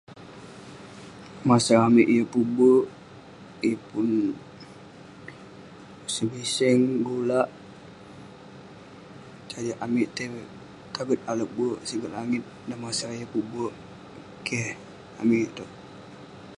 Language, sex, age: Western Penan, male, under 19